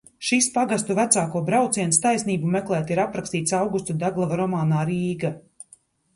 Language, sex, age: Latvian, female, 40-49